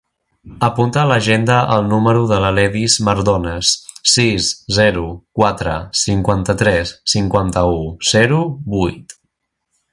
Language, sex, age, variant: Catalan, male, 19-29, Central